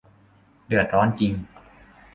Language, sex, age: Thai, male, 19-29